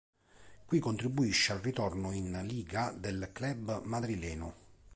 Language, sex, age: Italian, male, 40-49